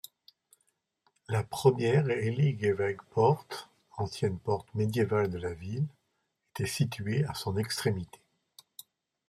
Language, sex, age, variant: French, male, 60-69, Français de métropole